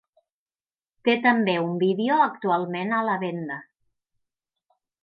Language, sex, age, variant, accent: Catalan, female, 50-59, Nord-Occidental, Tortosí